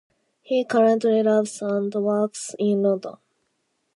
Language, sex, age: English, female, under 19